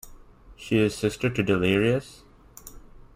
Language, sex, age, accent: English, male, under 19, United States English